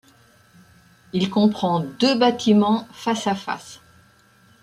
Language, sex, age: French, female, 60-69